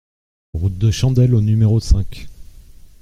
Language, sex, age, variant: French, male, 40-49, Français de métropole